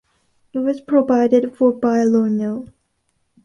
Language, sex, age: English, female, 19-29